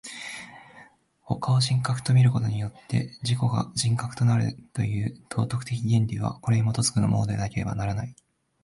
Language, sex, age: Japanese, male, 19-29